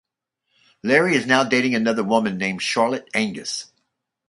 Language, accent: English, United States English